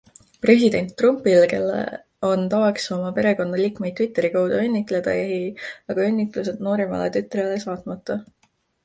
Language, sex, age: Estonian, female, 19-29